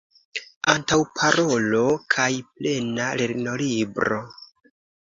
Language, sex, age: Esperanto, male, 19-29